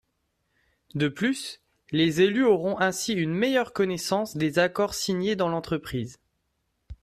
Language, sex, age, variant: French, male, 30-39, Français de métropole